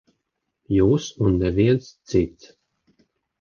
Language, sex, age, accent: Latvian, male, 40-49, bez akcenta